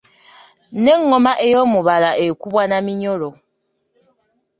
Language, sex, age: Ganda, female, 19-29